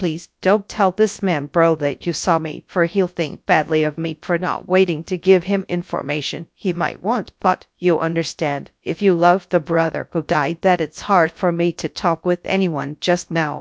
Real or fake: fake